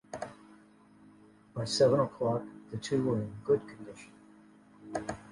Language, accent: English, United States English